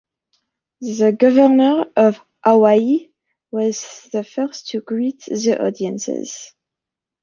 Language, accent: English, United States English